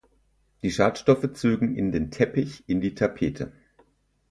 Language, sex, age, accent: German, male, 30-39, Deutschland Deutsch